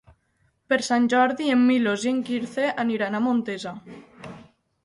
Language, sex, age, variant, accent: Catalan, female, 19-29, Valencià meridional, valencià